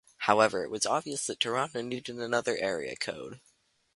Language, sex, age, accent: English, male, under 19, Canadian English